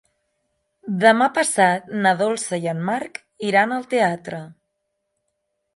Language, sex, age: Catalan, female, 30-39